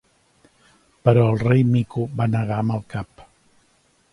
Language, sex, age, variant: Catalan, male, 60-69, Central